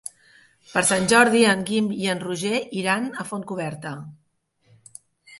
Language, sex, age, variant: Catalan, female, 40-49, Central